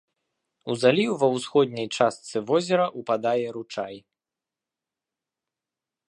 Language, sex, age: Belarusian, male, 19-29